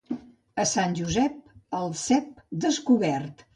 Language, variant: Catalan, Central